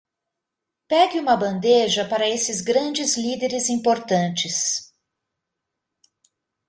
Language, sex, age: Portuguese, female, 50-59